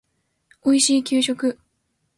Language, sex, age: Japanese, female, under 19